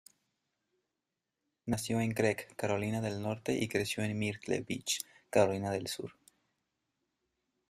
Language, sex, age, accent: Spanish, male, 19-29, México